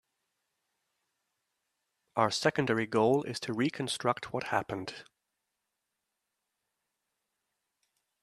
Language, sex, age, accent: English, male, 40-49, Scottish English